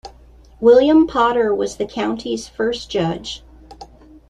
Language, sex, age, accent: English, female, 40-49, United States English